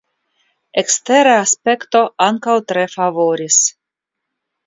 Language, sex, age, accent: Esperanto, female, 50-59, Internacia